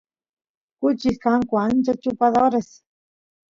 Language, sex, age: Santiago del Estero Quichua, female, 50-59